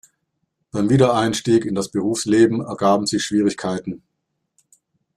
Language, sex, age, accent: German, male, 40-49, Deutschland Deutsch